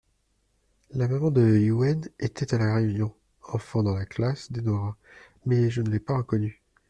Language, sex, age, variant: French, male, 30-39, Français de métropole